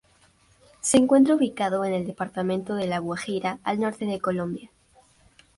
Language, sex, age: Spanish, female, under 19